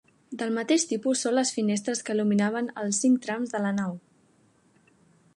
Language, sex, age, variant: Catalan, female, 19-29, Central